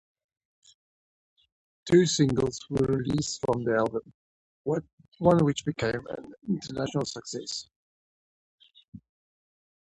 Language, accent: English, Southern African (South Africa, Zimbabwe, Namibia)